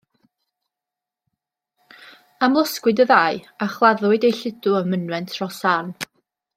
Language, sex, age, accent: Welsh, female, 19-29, Y Deyrnas Unedig Cymraeg